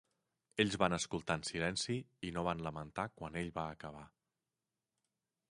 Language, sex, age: Catalan, male, 40-49